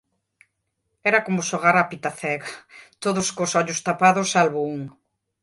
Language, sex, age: Galician, female, 50-59